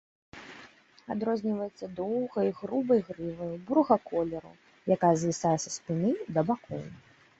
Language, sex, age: Belarusian, female, 30-39